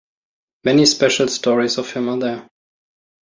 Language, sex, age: English, male, 30-39